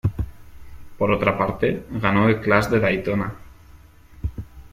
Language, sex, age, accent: Spanish, male, 19-29, España: Centro-Sur peninsular (Madrid, Toledo, Castilla-La Mancha)